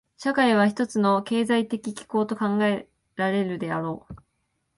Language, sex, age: Japanese, female, 19-29